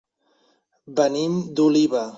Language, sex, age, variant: Catalan, male, 30-39, Central